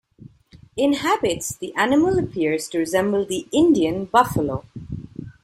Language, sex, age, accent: English, female, 30-39, India and South Asia (India, Pakistan, Sri Lanka)